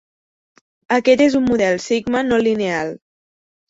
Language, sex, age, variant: Catalan, female, under 19, Central